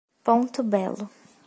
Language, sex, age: Portuguese, female, 19-29